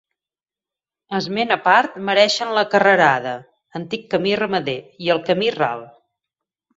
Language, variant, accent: Catalan, Central, central